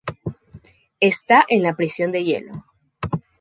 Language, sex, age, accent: Spanish, female, 19-29, Andino-Pacífico: Colombia, Perú, Ecuador, oeste de Bolivia y Venezuela andina